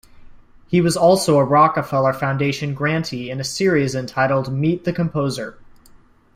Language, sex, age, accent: English, male, 19-29, United States English